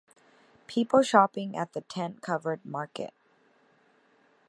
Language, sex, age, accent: English, female, 30-39, United States English